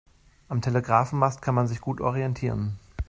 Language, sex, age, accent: German, male, 40-49, Deutschland Deutsch